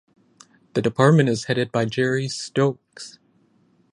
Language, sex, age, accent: English, male, 19-29, United States English